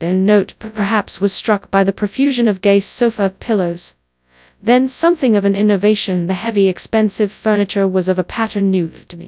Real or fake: fake